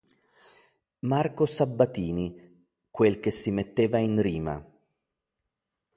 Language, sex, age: Italian, male, 40-49